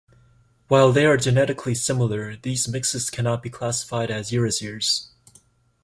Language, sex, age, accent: English, male, 19-29, United States English